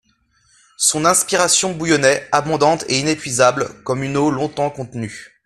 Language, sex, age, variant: French, male, 19-29, Français de métropole